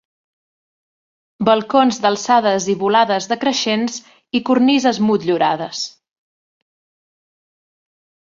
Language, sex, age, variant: Catalan, female, 40-49, Central